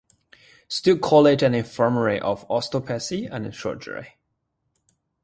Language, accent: English, Australian English